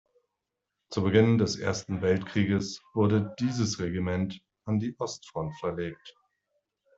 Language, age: German, 40-49